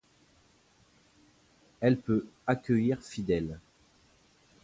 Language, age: French, 30-39